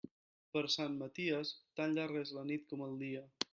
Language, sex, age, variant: Catalan, male, 19-29, Central